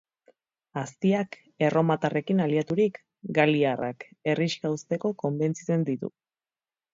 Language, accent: Basque, Erdialdekoa edo Nafarra (Gipuzkoa, Nafarroa)